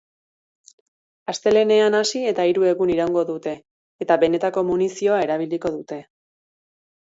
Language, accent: Basque, Erdialdekoa edo Nafarra (Gipuzkoa, Nafarroa)